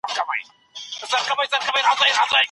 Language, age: Pashto, 30-39